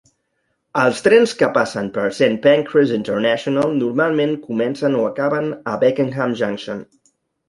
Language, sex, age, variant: Catalan, male, 30-39, Central